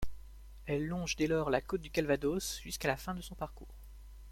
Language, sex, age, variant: French, male, 19-29, Français de métropole